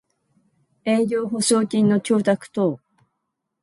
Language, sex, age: Japanese, female, 50-59